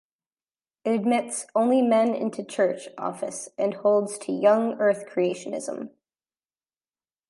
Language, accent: English, United States English